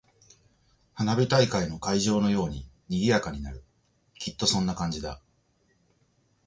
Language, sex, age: Japanese, male, 40-49